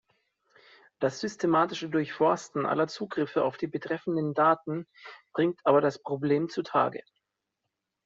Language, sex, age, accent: German, male, 30-39, Deutschland Deutsch